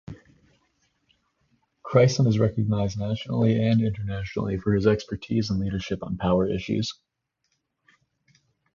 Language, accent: English, United States English